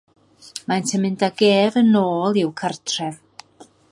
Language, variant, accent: Welsh, North-Western Welsh, Y Deyrnas Unedig Cymraeg